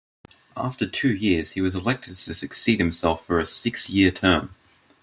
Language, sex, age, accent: English, male, under 19, Australian English